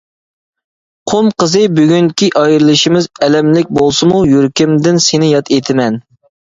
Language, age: Uyghur, 19-29